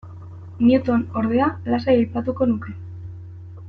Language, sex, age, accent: Basque, female, 19-29, Erdialdekoa edo Nafarra (Gipuzkoa, Nafarroa)